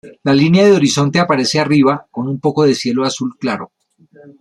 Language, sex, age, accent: Spanish, male, 60-69, Caribe: Cuba, Venezuela, Puerto Rico, República Dominicana, Panamá, Colombia caribeña, México caribeño, Costa del golfo de México